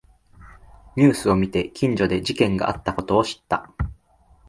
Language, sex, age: Japanese, male, 19-29